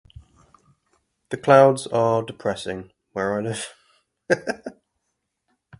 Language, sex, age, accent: English, male, 19-29, England English